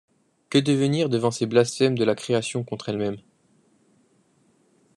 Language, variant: French, Français de métropole